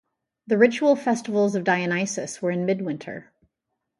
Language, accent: English, United States English